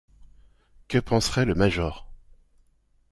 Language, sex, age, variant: French, male, 30-39, Français de métropole